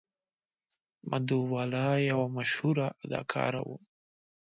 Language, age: Pashto, 19-29